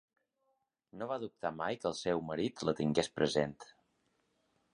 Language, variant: Catalan, Balear